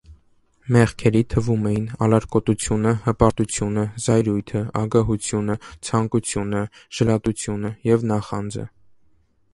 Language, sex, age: Armenian, male, 19-29